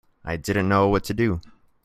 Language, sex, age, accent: English, male, 19-29, United States English